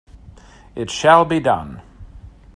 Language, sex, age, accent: English, male, 30-39, United States English